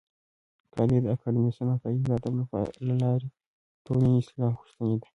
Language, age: Pashto, 19-29